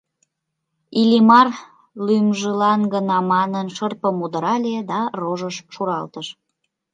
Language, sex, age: Mari, female, 19-29